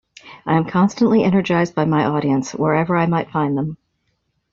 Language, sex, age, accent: English, female, 50-59, United States English